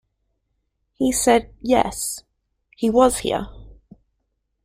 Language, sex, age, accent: English, female, 19-29, Australian English